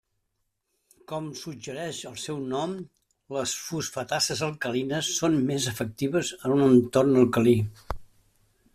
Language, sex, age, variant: Catalan, male, 60-69, Septentrional